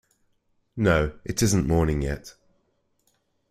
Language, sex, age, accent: English, male, 40-49, England English